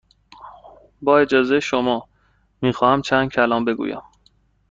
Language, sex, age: Persian, male, 19-29